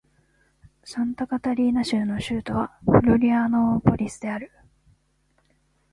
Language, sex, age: Japanese, female, 19-29